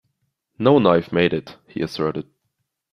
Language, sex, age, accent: English, male, 19-29, United States English